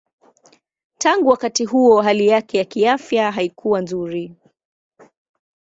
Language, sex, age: Swahili, female, 19-29